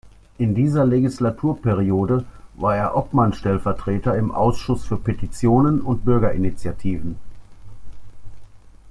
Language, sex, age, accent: German, male, 50-59, Deutschland Deutsch